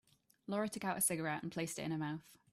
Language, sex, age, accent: English, female, 19-29, England English